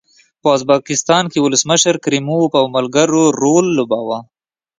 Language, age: Pashto, 19-29